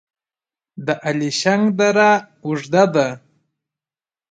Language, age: Pashto, 19-29